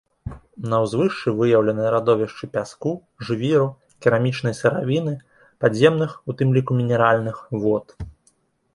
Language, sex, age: Belarusian, male, 19-29